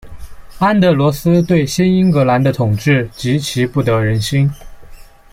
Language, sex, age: Chinese, male, 19-29